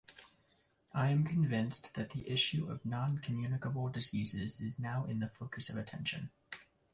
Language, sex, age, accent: English, male, 19-29, United States English